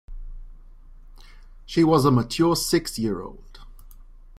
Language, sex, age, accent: English, male, 30-39, England English